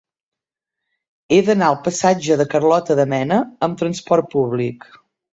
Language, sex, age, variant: Catalan, female, 50-59, Central